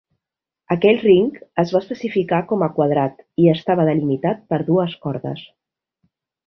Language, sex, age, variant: Catalan, female, 40-49, Nord-Occidental